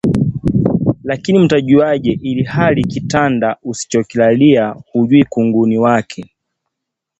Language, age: Swahili, 19-29